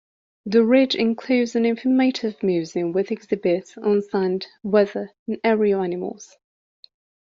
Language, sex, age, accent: English, female, 19-29, England English